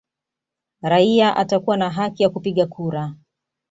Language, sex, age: Swahili, female, 30-39